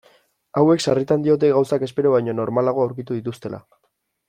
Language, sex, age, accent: Basque, male, 19-29, Erdialdekoa edo Nafarra (Gipuzkoa, Nafarroa)